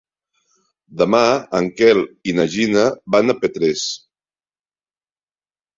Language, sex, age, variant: Catalan, male, 60-69, Central